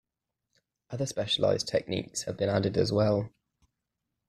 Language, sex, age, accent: English, male, 19-29, England English